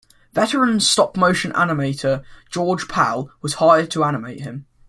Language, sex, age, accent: English, male, under 19, England English